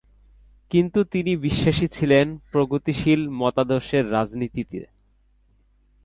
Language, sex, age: Bengali, male, 19-29